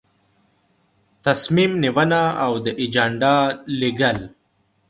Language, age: Pashto, 19-29